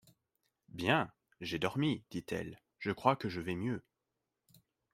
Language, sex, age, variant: French, male, 19-29, Français de métropole